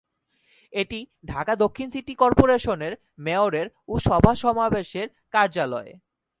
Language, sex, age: Bengali, male, 19-29